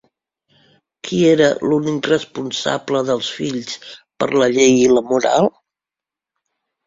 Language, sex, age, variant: Catalan, female, 60-69, Central